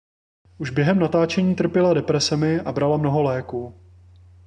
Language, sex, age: Czech, male, 30-39